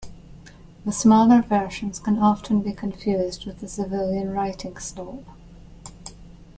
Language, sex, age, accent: English, female, 50-59, Scottish English